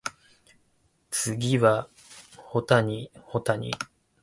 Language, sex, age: Japanese, male, 19-29